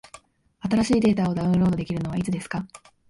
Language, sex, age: Japanese, female, 19-29